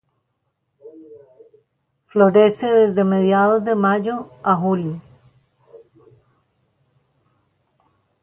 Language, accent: Spanish, Andino-Pacífico: Colombia, Perú, Ecuador, oeste de Bolivia y Venezuela andina